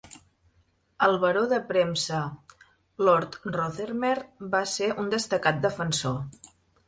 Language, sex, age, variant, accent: Catalan, female, 30-39, Central, nord-oriental; Empordanès